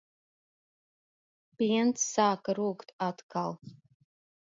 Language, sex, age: Latvian, female, 40-49